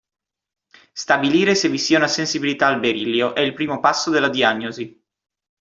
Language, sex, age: Italian, male, 19-29